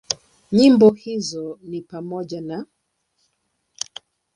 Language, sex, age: Swahili, female, 60-69